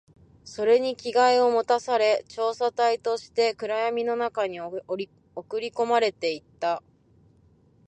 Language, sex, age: Japanese, female, 19-29